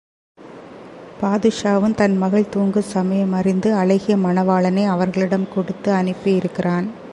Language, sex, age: Tamil, female, 40-49